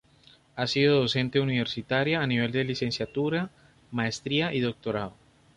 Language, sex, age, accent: Spanish, male, 30-39, Caribe: Cuba, Venezuela, Puerto Rico, República Dominicana, Panamá, Colombia caribeña, México caribeño, Costa del golfo de México